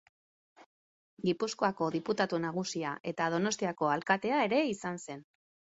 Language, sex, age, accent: Basque, female, 40-49, Mendebalekoa (Araba, Bizkaia, Gipuzkoako mendebaleko herri batzuk)